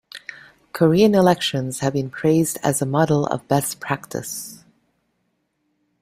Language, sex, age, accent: English, female, 50-59, Canadian English